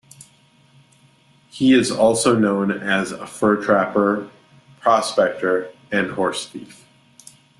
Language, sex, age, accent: English, male, 30-39, United States English